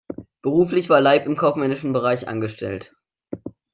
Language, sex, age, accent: German, male, under 19, Deutschland Deutsch